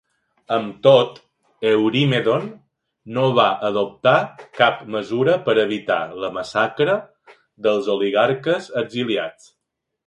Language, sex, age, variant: Catalan, male, 40-49, Balear